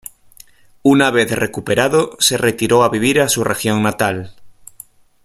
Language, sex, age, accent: Spanish, male, 30-39, España: Norte peninsular (Asturias, Castilla y León, Cantabria, País Vasco, Navarra, Aragón, La Rioja, Guadalajara, Cuenca)